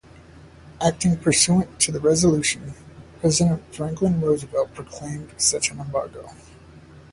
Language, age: English, 40-49